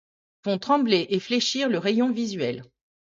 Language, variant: French, Français de métropole